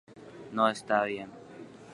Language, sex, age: Guarani, female, under 19